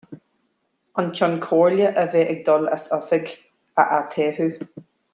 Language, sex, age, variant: Irish, male, 50-59, Gaeilge Uladh